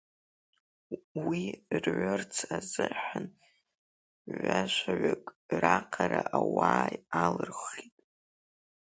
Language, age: Abkhazian, under 19